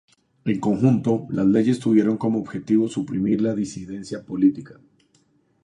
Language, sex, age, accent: Spanish, male, 50-59, Andino-Pacífico: Colombia, Perú, Ecuador, oeste de Bolivia y Venezuela andina